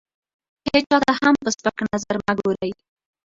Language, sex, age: Pashto, female, 19-29